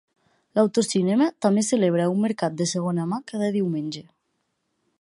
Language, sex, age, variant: Catalan, female, 19-29, Nord-Occidental